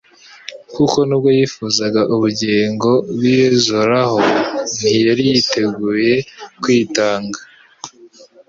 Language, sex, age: Kinyarwanda, female, 30-39